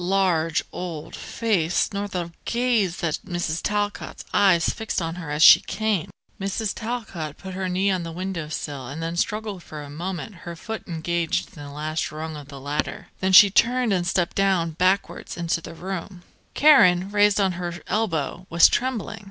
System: none